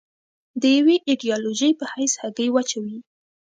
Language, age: Pashto, 19-29